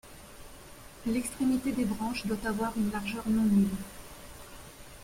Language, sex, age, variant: French, female, 50-59, Français de métropole